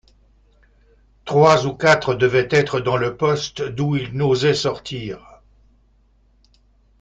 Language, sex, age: French, male, 60-69